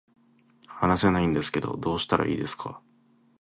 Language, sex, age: Japanese, male, 19-29